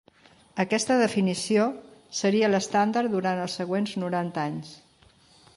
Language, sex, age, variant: Catalan, female, 60-69, Central